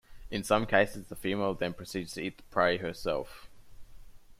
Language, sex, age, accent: English, male, 19-29, Australian English